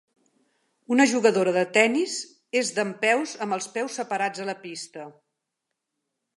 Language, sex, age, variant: Catalan, female, 50-59, Central